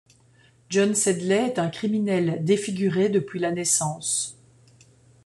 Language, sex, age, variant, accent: French, female, 40-49, Français d'Europe, Français de Belgique